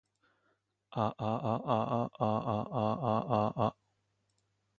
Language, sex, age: Japanese, male, 30-39